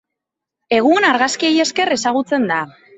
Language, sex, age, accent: Basque, female, 19-29, Mendebalekoa (Araba, Bizkaia, Gipuzkoako mendebaleko herri batzuk)